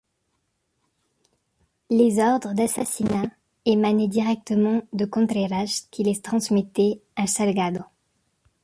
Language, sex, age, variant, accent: French, male, 30-39, Français d'Europe, Français de Suisse